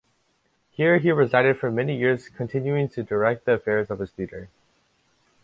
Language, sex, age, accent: English, male, under 19, United States English